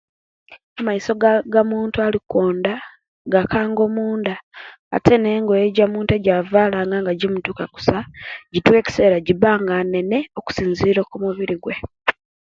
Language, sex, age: Kenyi, female, 19-29